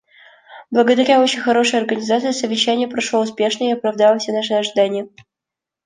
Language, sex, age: Russian, female, 19-29